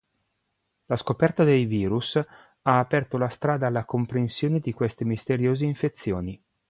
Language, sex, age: Italian, male, 50-59